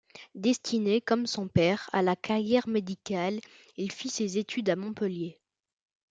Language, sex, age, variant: French, male, under 19, Français de métropole